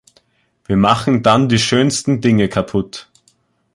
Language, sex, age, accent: German, male, under 19, Österreichisches Deutsch